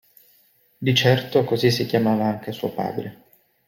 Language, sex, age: Italian, male, 30-39